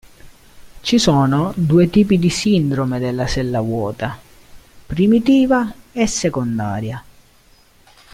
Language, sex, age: Italian, male, 19-29